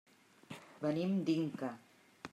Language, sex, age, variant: Catalan, female, 50-59, Central